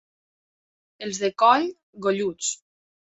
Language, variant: Catalan, Nord-Occidental